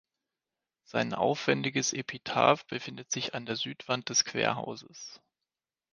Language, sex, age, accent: German, male, 30-39, Deutschland Deutsch